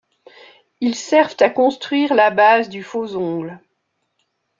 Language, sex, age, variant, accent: French, female, 50-59, Français d'Europe, Français de Suisse